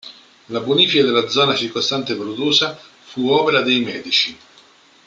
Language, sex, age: Italian, male, 40-49